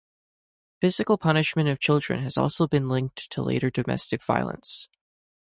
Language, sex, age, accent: English, male, 19-29, United States English